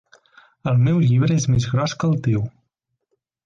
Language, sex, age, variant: Catalan, male, 19-29, Central